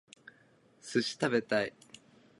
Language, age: Japanese, 30-39